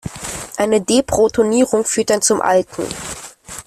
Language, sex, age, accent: German, male, under 19, Deutschland Deutsch